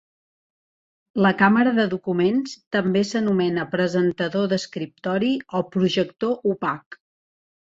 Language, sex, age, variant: Catalan, female, 40-49, Central